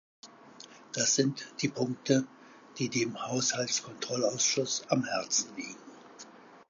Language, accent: German, Deutschland Deutsch